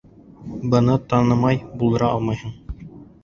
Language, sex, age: Bashkir, male, 19-29